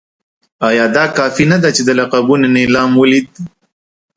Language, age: Pashto, 30-39